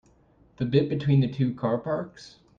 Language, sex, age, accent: English, male, 19-29, United States English